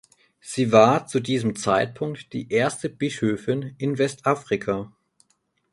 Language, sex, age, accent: German, male, 30-39, Deutschland Deutsch